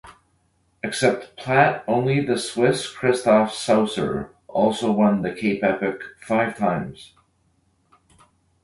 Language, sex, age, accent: English, male, 40-49, Canadian English